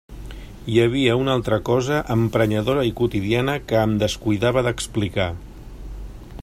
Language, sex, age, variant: Catalan, male, 50-59, Central